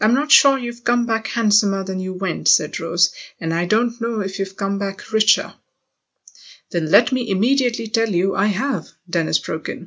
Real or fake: real